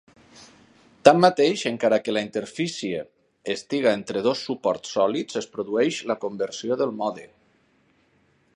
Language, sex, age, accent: Catalan, male, 40-49, valencià